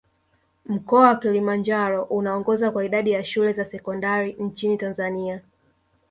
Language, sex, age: Swahili, female, 19-29